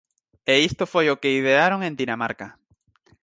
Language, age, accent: Galician, 19-29, Atlántico (seseo e gheada); Normativo (estándar)